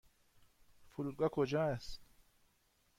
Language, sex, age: Persian, male, 40-49